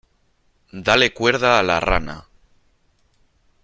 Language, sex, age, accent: Spanish, male, 30-39, España: Norte peninsular (Asturias, Castilla y León, Cantabria, País Vasco, Navarra, Aragón, La Rioja, Guadalajara, Cuenca)